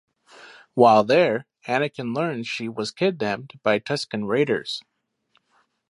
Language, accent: English, United States English